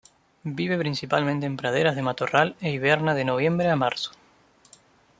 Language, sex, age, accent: Spanish, male, 19-29, Rioplatense: Argentina, Uruguay, este de Bolivia, Paraguay